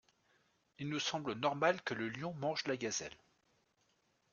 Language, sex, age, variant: French, male, 30-39, Français de métropole